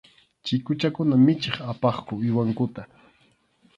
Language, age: Arequipa-La Unión Quechua, 19-29